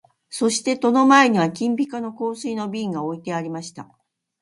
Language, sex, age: Japanese, female, 60-69